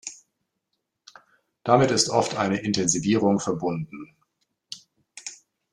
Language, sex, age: German, male, 50-59